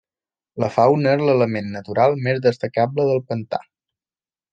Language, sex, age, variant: Catalan, male, 19-29, Balear